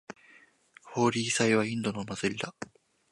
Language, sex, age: Japanese, male, under 19